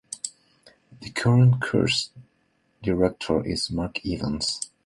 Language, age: English, 19-29